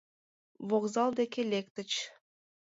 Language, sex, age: Mari, female, 19-29